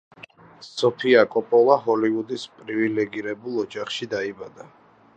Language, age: Georgian, 19-29